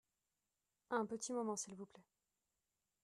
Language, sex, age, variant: French, female, 30-39, Français de métropole